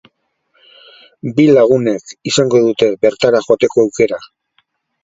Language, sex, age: Basque, male, 60-69